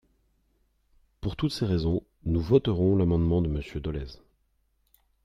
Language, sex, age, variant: French, male, 30-39, Français de métropole